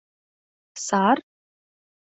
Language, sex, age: Mari, female, 19-29